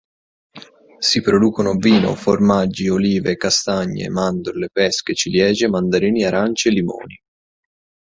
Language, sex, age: Italian, male, 19-29